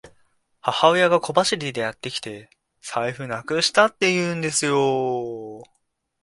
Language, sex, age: Japanese, male, 19-29